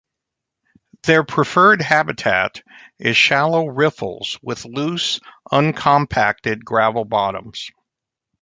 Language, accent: English, United States English